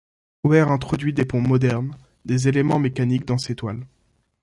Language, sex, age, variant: French, male, under 19, Français de métropole